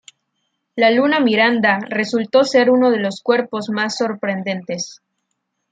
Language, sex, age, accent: Spanish, female, 19-29, México